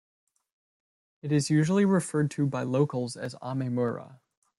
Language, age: English, 19-29